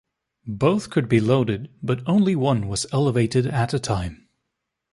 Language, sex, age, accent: English, male, 19-29, United States English